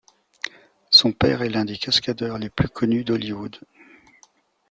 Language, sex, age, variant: French, male, 50-59, Français de métropole